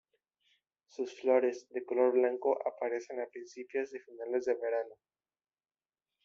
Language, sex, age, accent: Spanish, male, 19-29, México